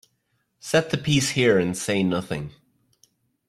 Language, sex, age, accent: English, male, 40-49, Irish English